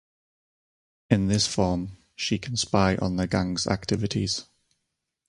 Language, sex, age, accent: English, male, 30-39, England English